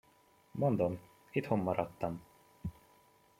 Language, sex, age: Hungarian, male, 19-29